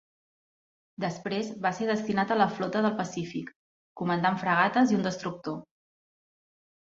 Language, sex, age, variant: Catalan, female, 30-39, Central